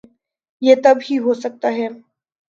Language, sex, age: Urdu, female, 19-29